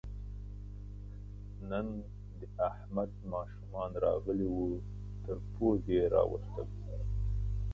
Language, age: Pashto, 40-49